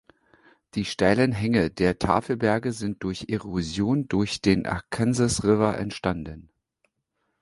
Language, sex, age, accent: German, male, 40-49, Deutschland Deutsch